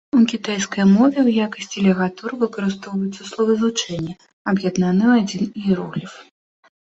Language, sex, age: Belarusian, female, 19-29